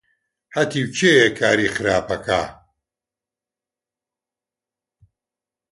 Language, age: Central Kurdish, 60-69